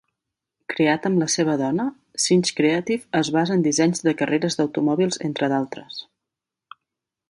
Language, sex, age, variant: Catalan, female, 30-39, Central